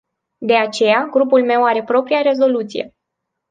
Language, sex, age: Romanian, female, 19-29